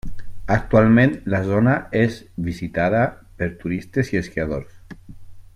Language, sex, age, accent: Catalan, male, 40-49, valencià